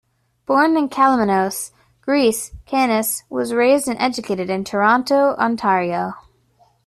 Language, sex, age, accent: English, female, 19-29, United States English